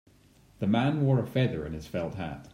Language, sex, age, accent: English, male, 19-29, Scottish English